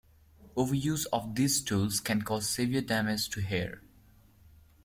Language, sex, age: English, male, 19-29